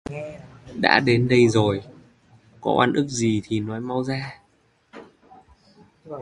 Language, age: Vietnamese, 30-39